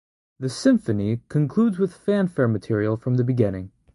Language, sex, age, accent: English, male, under 19, United States English